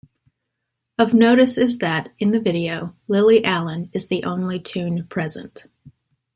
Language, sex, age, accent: English, female, 30-39, United States English